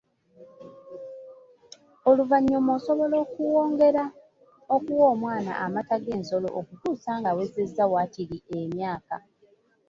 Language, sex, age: Ganda, female, 19-29